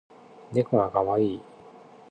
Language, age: Japanese, 30-39